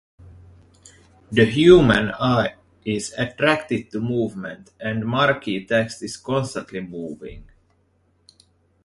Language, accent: English, United States English